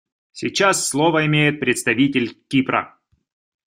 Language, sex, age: Russian, male, 30-39